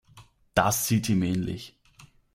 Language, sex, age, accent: German, male, 19-29, Österreichisches Deutsch